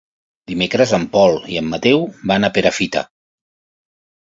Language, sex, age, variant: Catalan, male, 50-59, Central